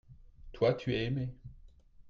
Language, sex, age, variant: French, male, 30-39, Français de métropole